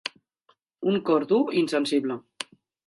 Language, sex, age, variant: Catalan, female, 30-39, Central